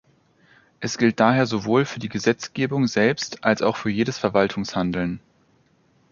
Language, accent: German, Deutschland Deutsch